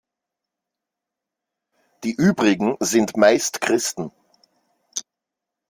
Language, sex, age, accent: German, male, 40-49, Österreichisches Deutsch